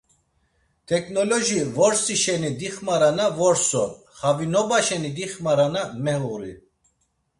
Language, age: Laz, 40-49